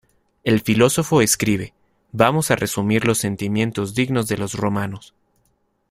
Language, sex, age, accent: Spanish, male, 30-39, México